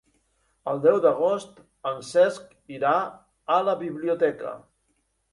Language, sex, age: Catalan, male, 60-69